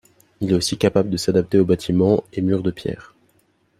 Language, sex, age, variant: French, male, 19-29, Français de métropole